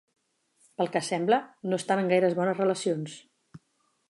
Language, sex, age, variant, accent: Catalan, female, 40-49, Central, central; Oriental